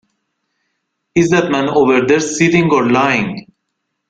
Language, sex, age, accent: English, male, 30-39, United States English